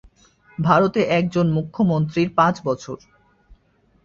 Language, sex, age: Bengali, male, under 19